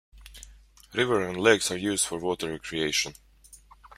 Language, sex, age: English, male, 19-29